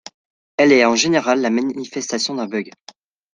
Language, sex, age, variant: French, male, under 19, Français de métropole